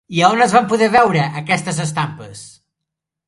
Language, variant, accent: Catalan, Central, central